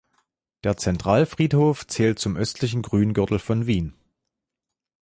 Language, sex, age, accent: German, male, 30-39, Deutschland Deutsch